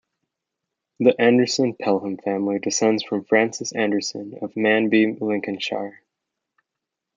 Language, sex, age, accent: English, male, 19-29, United States English